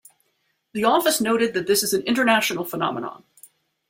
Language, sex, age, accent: English, female, 50-59, United States English